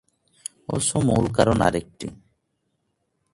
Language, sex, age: Bengali, male, 19-29